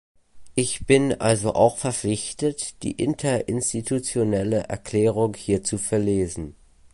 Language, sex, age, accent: German, male, under 19, Deutschland Deutsch